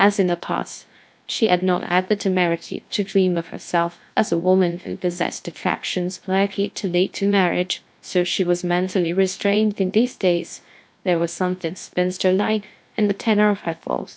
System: TTS, GlowTTS